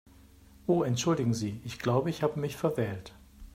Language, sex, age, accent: German, male, 50-59, Deutschland Deutsch